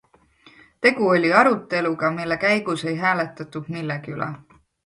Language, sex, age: Estonian, female, 30-39